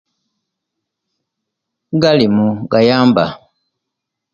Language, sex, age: Kenyi, male, 50-59